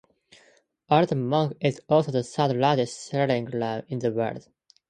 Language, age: English, under 19